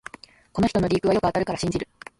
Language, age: Japanese, 19-29